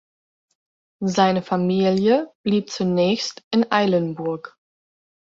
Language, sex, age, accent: German, female, 19-29, Deutschland Deutsch